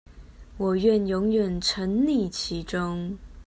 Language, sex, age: Chinese, female, 30-39